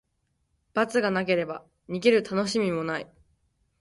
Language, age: Japanese, 19-29